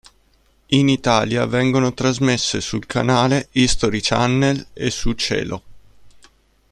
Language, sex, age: Italian, male, 30-39